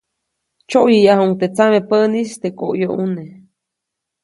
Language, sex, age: Copainalá Zoque, female, 19-29